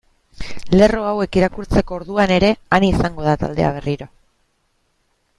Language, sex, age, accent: Basque, female, 30-39, Mendebalekoa (Araba, Bizkaia, Gipuzkoako mendebaleko herri batzuk)